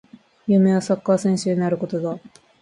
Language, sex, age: Japanese, female, under 19